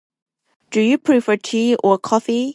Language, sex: English, female